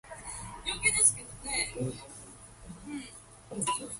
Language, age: English, 19-29